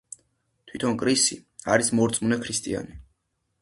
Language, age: Georgian, under 19